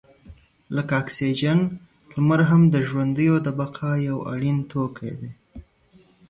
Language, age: Pashto, 19-29